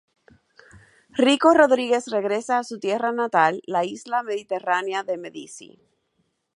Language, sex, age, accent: Spanish, male, under 19, Caribe: Cuba, Venezuela, Puerto Rico, República Dominicana, Panamá, Colombia caribeña, México caribeño, Costa del golfo de México